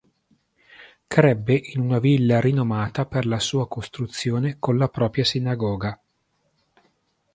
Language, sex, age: Italian, male, 50-59